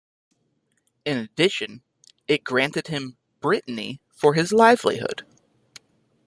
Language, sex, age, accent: English, male, 30-39, United States English